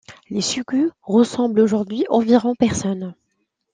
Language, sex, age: French, female, 30-39